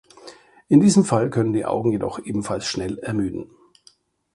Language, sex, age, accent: German, male, 50-59, Deutschland Deutsch